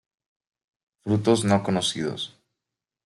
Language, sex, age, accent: Spanish, male, 19-29, México